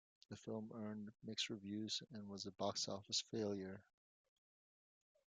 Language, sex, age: English, male, 40-49